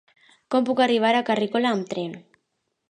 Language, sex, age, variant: Catalan, female, under 19, Alacantí